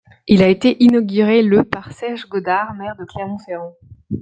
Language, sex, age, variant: French, female, 30-39, Français de métropole